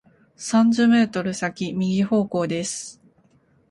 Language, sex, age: Japanese, female, 19-29